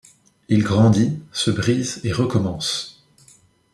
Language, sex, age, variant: French, male, 19-29, Français de métropole